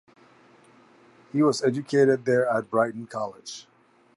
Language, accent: English, United States English